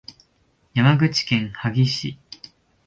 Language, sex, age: Japanese, male, 19-29